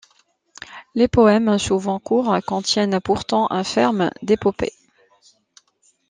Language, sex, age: French, female, 30-39